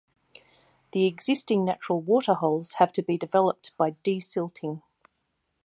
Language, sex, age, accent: English, female, 40-49, Australian English